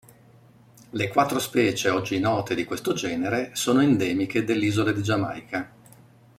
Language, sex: Italian, male